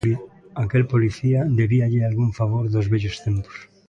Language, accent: Galician, Atlántico (seseo e gheada)